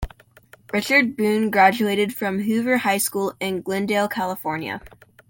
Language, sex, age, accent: English, male, under 19, United States English